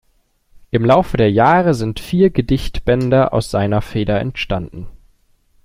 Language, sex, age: German, male, 19-29